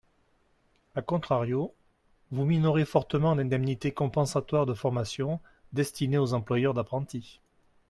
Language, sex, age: French, male, 60-69